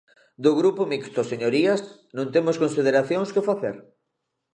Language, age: Galician, 19-29